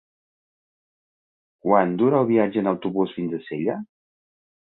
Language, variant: Catalan, Central